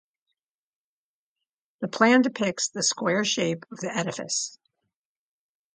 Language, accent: English, United States English